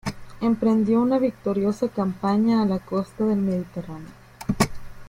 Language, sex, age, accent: Spanish, female, 19-29, México